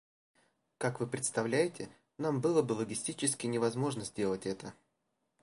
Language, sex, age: Russian, male, 30-39